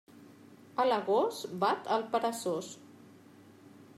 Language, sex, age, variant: Catalan, female, 40-49, Central